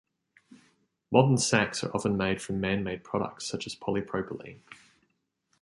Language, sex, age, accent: English, male, 19-29, Australian English